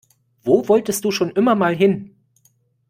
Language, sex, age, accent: German, male, 19-29, Deutschland Deutsch